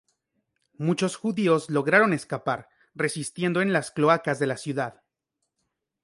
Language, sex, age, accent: Spanish, male, 19-29, México